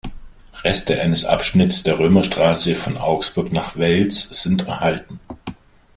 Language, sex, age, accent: German, male, 40-49, Deutschland Deutsch